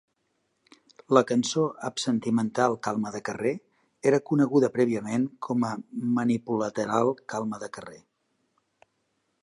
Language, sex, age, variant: Catalan, male, 50-59, Central